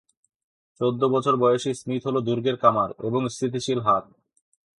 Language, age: Bengali, 30-39